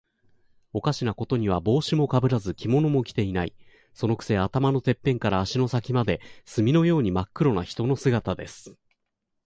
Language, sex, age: Japanese, male, 40-49